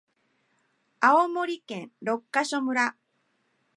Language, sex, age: Japanese, female, 50-59